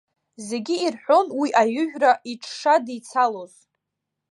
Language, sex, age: Abkhazian, female, 19-29